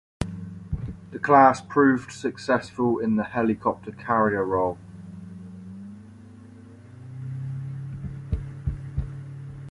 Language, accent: English, England English